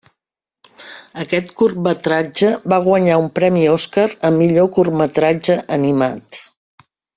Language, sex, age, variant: Catalan, female, 60-69, Central